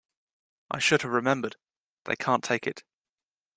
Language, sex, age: English, male, 19-29